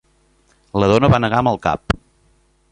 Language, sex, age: Catalan, male, 30-39